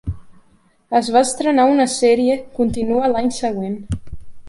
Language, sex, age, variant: Catalan, female, 19-29, Central